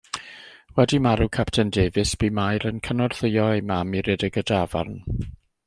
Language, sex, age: Welsh, male, 50-59